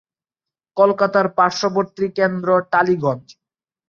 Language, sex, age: Bengali, male, 19-29